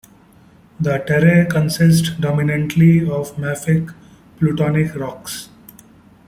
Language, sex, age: English, male, 40-49